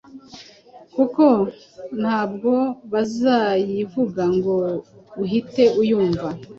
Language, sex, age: Kinyarwanda, female, 19-29